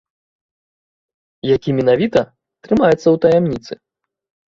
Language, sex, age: Belarusian, male, 30-39